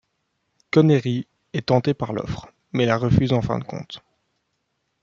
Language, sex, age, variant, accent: French, male, 19-29, Français d'Europe, Français de Belgique